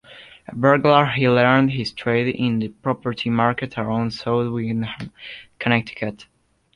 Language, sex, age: English, male, under 19